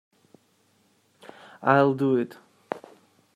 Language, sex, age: English, male, 19-29